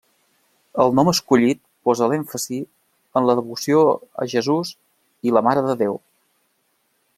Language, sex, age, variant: Catalan, male, 30-39, Central